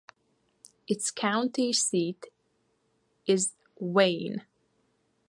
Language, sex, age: English, female, 19-29